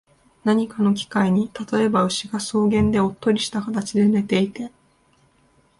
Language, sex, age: Japanese, female, 19-29